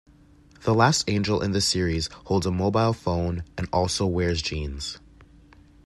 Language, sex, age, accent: English, male, 19-29, United States English